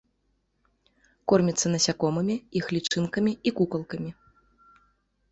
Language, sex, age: Belarusian, female, 19-29